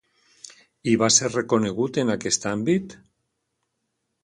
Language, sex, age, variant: Catalan, male, 60-69, Valencià central